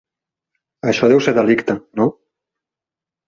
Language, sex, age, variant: Catalan, male, 19-29, Central